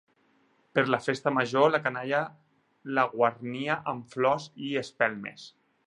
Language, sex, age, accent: Catalan, male, 30-39, Tortosí